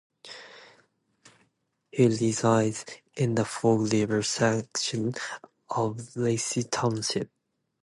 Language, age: English, 19-29